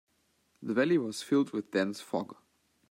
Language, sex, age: English, male, 19-29